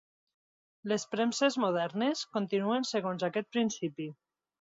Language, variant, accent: Catalan, Nord-Occidental, nord-occidental